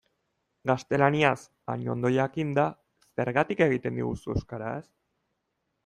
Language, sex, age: Basque, male, 30-39